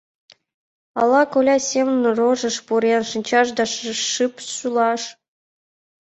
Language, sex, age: Mari, female, under 19